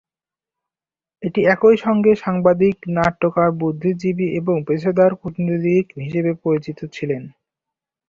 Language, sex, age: Bengali, male, under 19